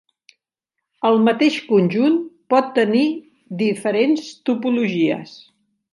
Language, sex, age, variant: Catalan, female, 60-69, Central